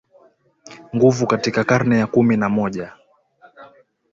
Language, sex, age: Swahili, male, 19-29